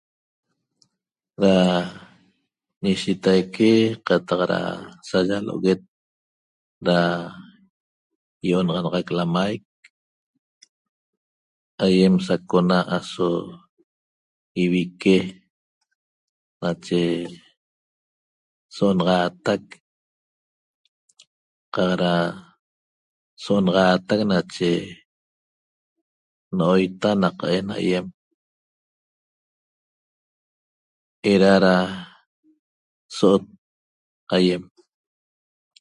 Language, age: Toba, 60-69